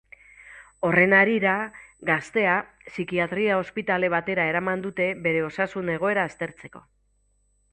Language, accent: Basque, Mendebalekoa (Araba, Bizkaia, Gipuzkoako mendebaleko herri batzuk)